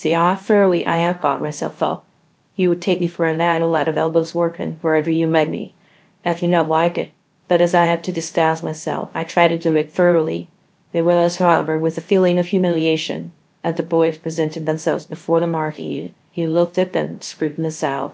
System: TTS, VITS